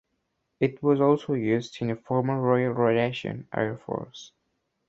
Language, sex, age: English, male, under 19